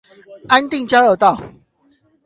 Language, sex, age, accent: Chinese, male, 30-39, 出生地：桃園市